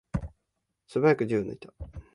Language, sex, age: Japanese, male, 19-29